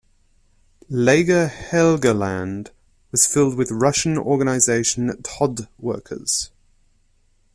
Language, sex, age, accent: English, male, 19-29, Australian English